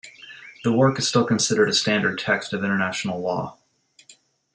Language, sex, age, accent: English, male, 40-49, United States English